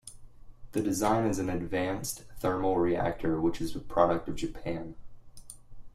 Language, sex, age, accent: English, male, 19-29, United States English